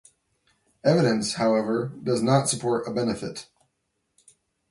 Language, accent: English, United States English